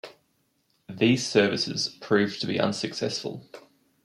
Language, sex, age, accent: English, male, 19-29, Australian English